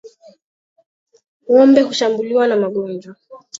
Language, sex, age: Swahili, female, 19-29